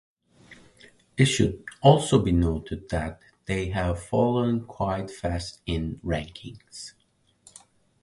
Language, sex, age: English, male, 30-39